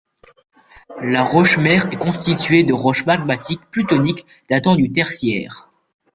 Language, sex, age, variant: French, male, under 19, Français de métropole